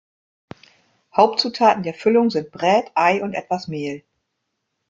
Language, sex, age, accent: German, female, 40-49, Deutschland Deutsch